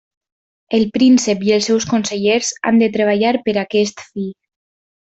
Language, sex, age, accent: Catalan, female, 19-29, valencià